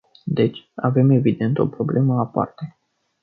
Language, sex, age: Romanian, male, 19-29